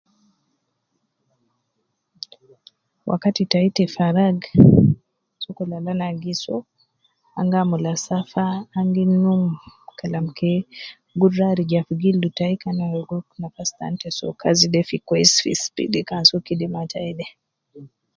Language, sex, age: Nubi, female, 30-39